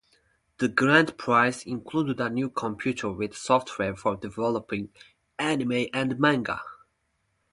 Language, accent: English, Turkish English